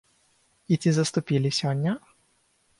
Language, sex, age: Belarusian, male, 19-29